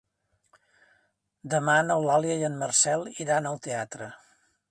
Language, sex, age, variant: Catalan, male, 60-69, Central